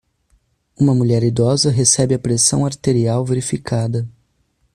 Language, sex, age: Portuguese, male, 30-39